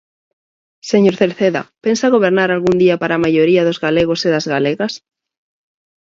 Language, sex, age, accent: Galician, female, 30-39, Normativo (estándar)